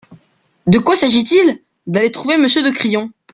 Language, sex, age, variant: French, female, 40-49, Français de métropole